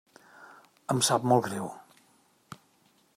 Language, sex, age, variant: Catalan, male, 50-59, Central